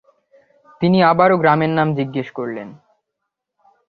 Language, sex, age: Bengali, male, under 19